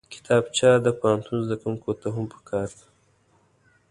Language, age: Pashto, 19-29